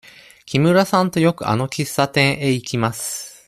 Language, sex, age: Japanese, male, 19-29